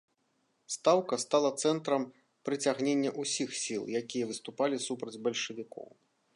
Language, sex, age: Belarusian, male, 40-49